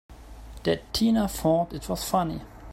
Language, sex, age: English, male, 19-29